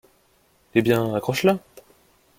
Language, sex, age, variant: French, male, 19-29, Français de métropole